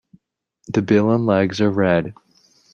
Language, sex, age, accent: English, male, 19-29, United States English